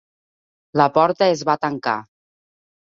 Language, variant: Catalan, Nord-Occidental